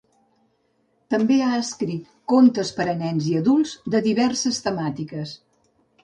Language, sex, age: Catalan, female, 70-79